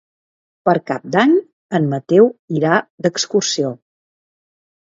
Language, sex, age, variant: Catalan, female, 60-69, Central